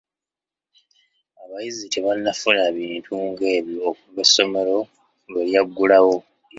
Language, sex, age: Ganda, male, 19-29